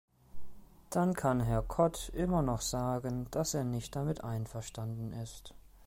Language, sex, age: German, male, 19-29